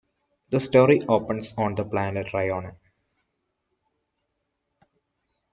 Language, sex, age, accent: English, male, 19-29, India and South Asia (India, Pakistan, Sri Lanka)